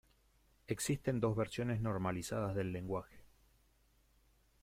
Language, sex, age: Spanish, male, 50-59